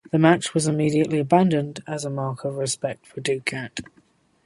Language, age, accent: English, 19-29, England English